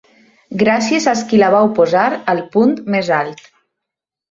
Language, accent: Catalan, valencià